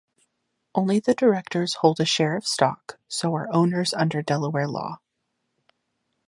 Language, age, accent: English, 19-29, United States English